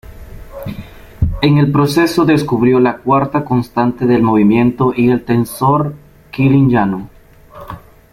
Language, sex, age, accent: Spanish, male, 19-29, América central